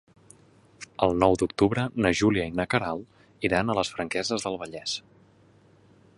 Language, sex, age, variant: Catalan, male, 19-29, Central